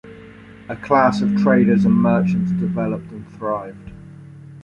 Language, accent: English, England English